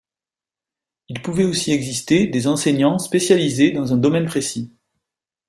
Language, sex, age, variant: French, male, 30-39, Français de métropole